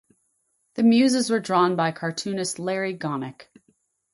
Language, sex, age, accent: English, female, 40-49, United States English